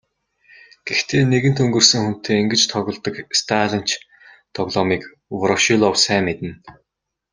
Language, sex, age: Mongolian, male, 30-39